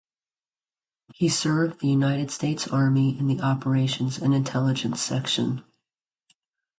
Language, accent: English, United States English